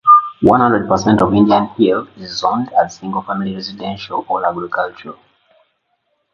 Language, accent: English, United States English